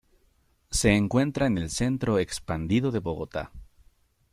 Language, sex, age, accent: Spanish, male, 19-29, México